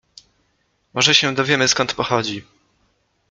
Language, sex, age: Polish, male, 19-29